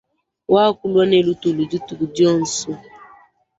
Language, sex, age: Luba-Lulua, female, 19-29